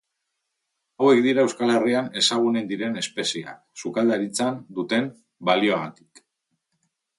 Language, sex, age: Basque, male, 40-49